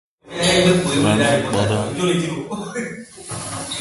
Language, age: French, 30-39